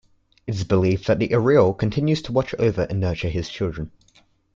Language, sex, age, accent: English, male, under 19, Australian English